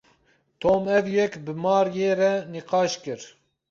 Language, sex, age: Kurdish, male, 30-39